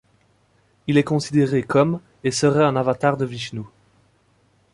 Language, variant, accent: French, Français d'Europe, Français de Belgique